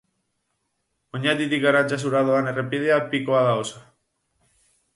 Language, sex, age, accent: Basque, male, 19-29, Mendebalekoa (Araba, Bizkaia, Gipuzkoako mendebaleko herri batzuk)